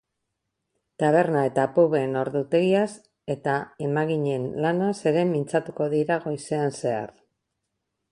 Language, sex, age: Basque, female, 60-69